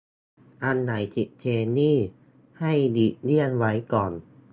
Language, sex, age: Thai, male, 19-29